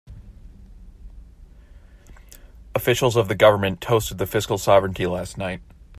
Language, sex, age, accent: English, male, 30-39, United States English